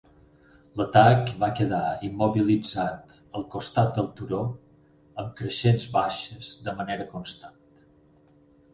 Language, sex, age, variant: Catalan, male, 60-69, Balear